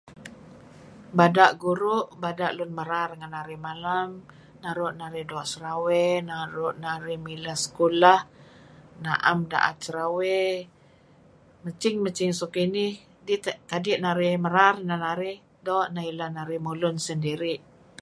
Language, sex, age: Kelabit, female, 60-69